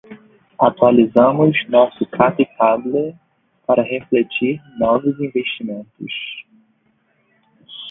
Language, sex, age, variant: Portuguese, male, 19-29, Portuguese (Brasil)